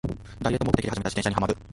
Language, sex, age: Japanese, male, 19-29